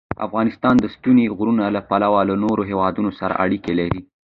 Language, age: Pashto, under 19